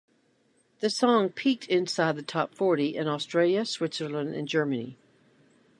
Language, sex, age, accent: English, female, 50-59, United States English